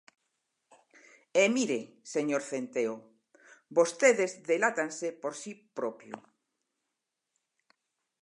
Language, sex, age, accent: Galician, female, 60-69, Normativo (estándar)